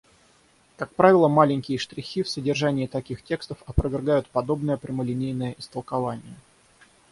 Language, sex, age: Russian, male, 30-39